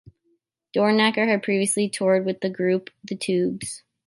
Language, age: English, 19-29